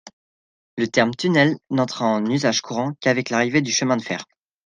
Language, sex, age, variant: French, male, under 19, Français de métropole